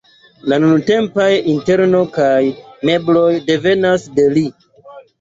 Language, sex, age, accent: Esperanto, male, 30-39, Internacia